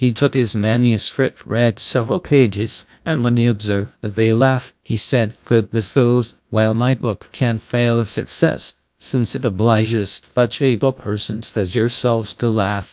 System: TTS, GlowTTS